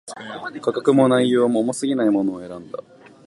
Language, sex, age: Japanese, male, 19-29